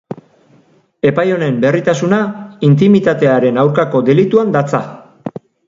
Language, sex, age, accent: Basque, male, 40-49, Erdialdekoa edo Nafarra (Gipuzkoa, Nafarroa)